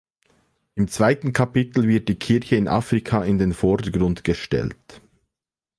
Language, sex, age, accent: German, male, 40-49, Schweizerdeutsch